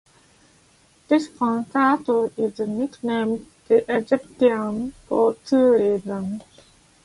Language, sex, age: English, female, 30-39